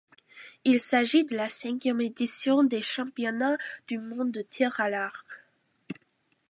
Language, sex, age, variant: French, female, under 19, Français de métropole